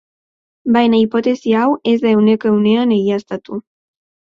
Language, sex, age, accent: Basque, female, under 19, Mendebalekoa (Araba, Bizkaia, Gipuzkoako mendebaleko herri batzuk)